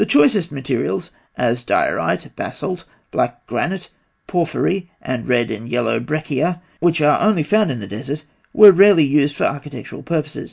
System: none